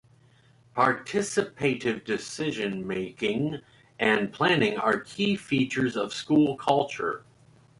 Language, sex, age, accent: English, male, 40-49, United States English